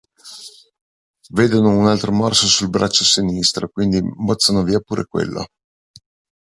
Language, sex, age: Italian, male, 50-59